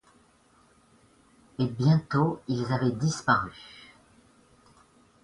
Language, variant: French, Français de métropole